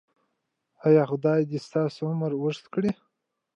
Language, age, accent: Pashto, 19-29, کندهاری لهجه